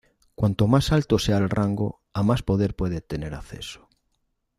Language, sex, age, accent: Spanish, male, 50-59, España: Norte peninsular (Asturias, Castilla y León, Cantabria, País Vasco, Navarra, Aragón, La Rioja, Guadalajara, Cuenca)